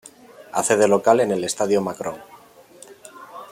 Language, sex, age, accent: Spanish, male, 30-39, España: Norte peninsular (Asturias, Castilla y León, Cantabria, País Vasco, Navarra, Aragón, La Rioja, Guadalajara, Cuenca)